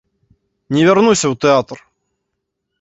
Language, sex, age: Belarusian, male, 19-29